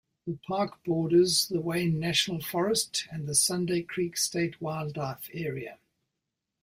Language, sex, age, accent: English, male, 70-79, New Zealand English